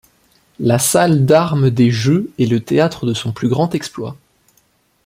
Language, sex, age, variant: French, male, 19-29, Français de métropole